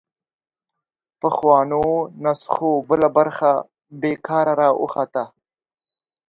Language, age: Pashto, under 19